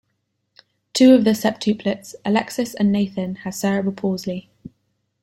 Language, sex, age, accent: English, female, 19-29, England English